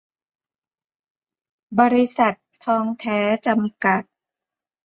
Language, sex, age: Thai, female, 50-59